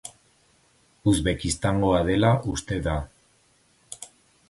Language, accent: Basque, Erdialdekoa edo Nafarra (Gipuzkoa, Nafarroa)